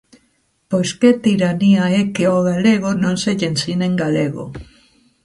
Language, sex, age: Galician, female, 40-49